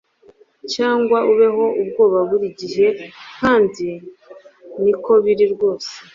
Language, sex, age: Kinyarwanda, female, 19-29